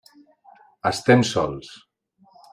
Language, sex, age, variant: Catalan, male, 40-49, Central